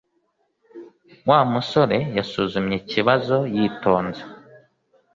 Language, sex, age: Kinyarwanda, male, 19-29